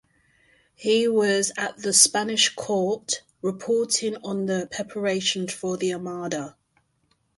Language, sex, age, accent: English, female, 30-39, England English